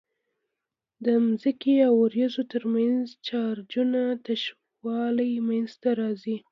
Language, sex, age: Pashto, female, 19-29